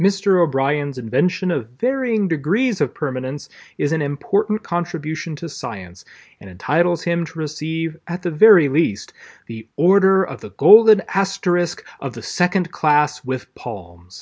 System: none